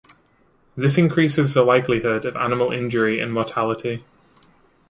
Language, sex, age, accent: English, male, 19-29, England English